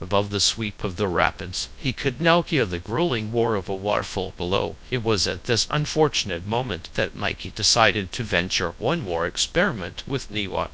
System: TTS, GradTTS